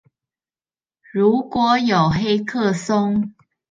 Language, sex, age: Chinese, female, 30-39